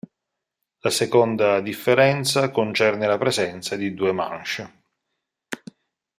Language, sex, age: Italian, male, 40-49